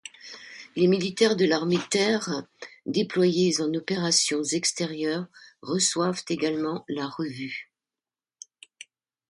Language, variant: French, Français de métropole